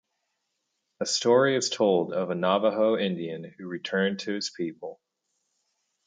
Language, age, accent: English, 30-39, United States English